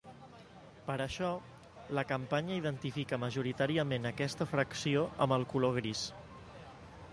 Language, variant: Catalan, Central